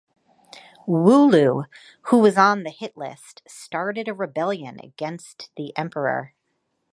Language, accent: English, United States English